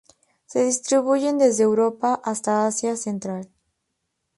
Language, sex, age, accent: Spanish, female, 19-29, México